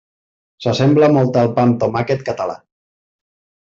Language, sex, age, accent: Catalan, male, 30-39, valencià